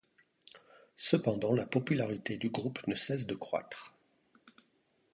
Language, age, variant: French, 40-49, Français de métropole